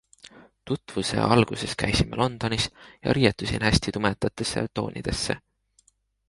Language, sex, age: Estonian, male, 19-29